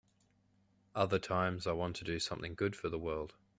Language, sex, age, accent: English, male, 30-39, Australian English